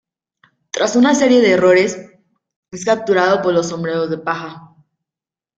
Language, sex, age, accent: Spanish, female, 19-29, México